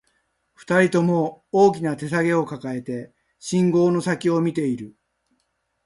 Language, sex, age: Japanese, male, 60-69